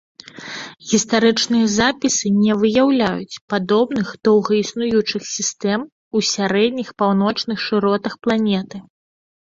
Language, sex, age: Belarusian, female, 30-39